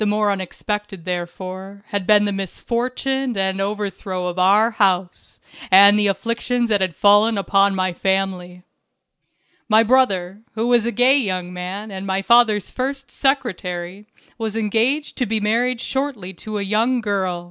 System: none